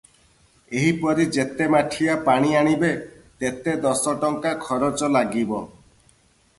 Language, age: Odia, 30-39